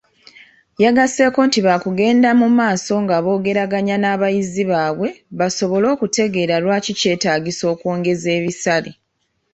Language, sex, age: Ganda, female, 30-39